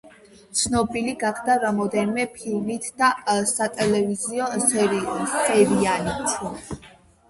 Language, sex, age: Georgian, female, under 19